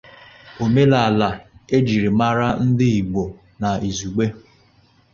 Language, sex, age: Igbo, male, 30-39